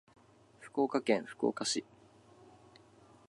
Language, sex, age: Japanese, male, 19-29